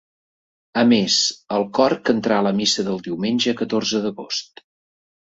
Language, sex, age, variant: Catalan, male, 50-59, Central